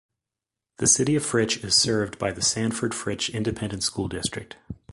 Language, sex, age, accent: English, male, 40-49, United States English